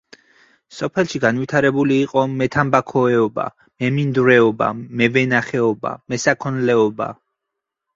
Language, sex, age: Georgian, male, 30-39